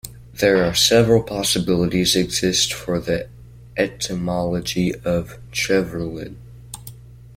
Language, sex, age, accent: English, male, under 19, United States English